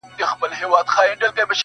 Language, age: Pashto, 30-39